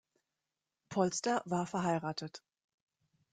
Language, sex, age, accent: German, female, 40-49, Deutschland Deutsch